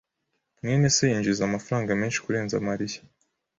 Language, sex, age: Kinyarwanda, male, 40-49